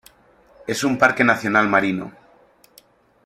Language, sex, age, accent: Spanish, male, 30-39, España: Centro-Sur peninsular (Madrid, Toledo, Castilla-La Mancha)